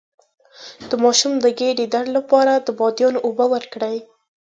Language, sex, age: Pashto, female, under 19